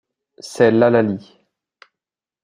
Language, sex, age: French, male, 30-39